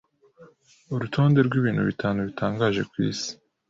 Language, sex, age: Kinyarwanda, male, 40-49